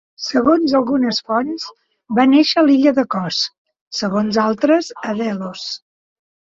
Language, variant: Catalan, Central